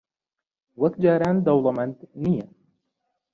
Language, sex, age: Central Kurdish, male, 19-29